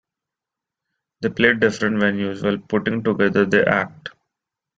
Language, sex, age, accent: English, male, 19-29, India and South Asia (India, Pakistan, Sri Lanka)